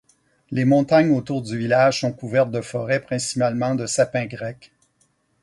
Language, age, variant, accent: French, 50-59, Français d'Amérique du Nord, Français du Canada